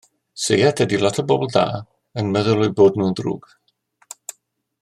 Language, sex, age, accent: Welsh, male, 60-69, Y Deyrnas Unedig Cymraeg